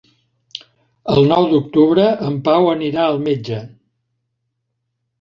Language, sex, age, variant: Catalan, male, 70-79, Central